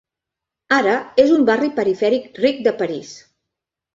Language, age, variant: Catalan, 50-59, Central